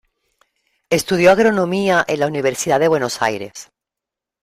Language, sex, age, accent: Spanish, female, 50-59, España: Sur peninsular (Andalucia, Extremadura, Murcia)